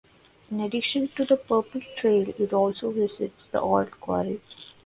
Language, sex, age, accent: English, female, 19-29, India and South Asia (India, Pakistan, Sri Lanka)